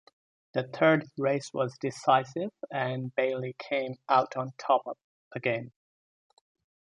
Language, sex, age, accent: English, male, 19-29, India and South Asia (India, Pakistan, Sri Lanka)